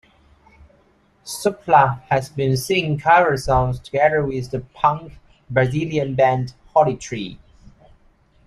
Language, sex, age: English, male, 30-39